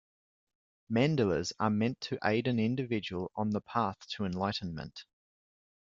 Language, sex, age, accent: English, male, 40-49, Australian English